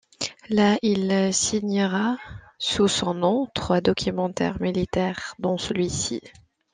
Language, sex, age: French, female, 19-29